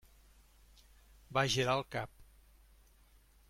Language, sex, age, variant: Catalan, male, 50-59, Central